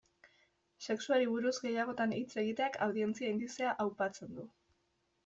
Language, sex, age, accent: Basque, female, 19-29, Mendebalekoa (Araba, Bizkaia, Gipuzkoako mendebaleko herri batzuk)